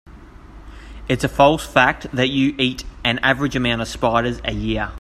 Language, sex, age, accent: English, male, 19-29, Australian English